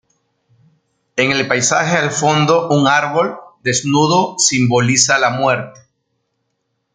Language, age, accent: Spanish, 40-49, Andino-Pacífico: Colombia, Perú, Ecuador, oeste de Bolivia y Venezuela andina